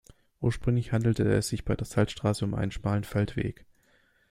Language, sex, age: German, male, 19-29